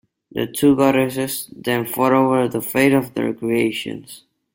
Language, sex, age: English, male, under 19